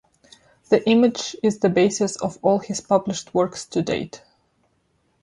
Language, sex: English, female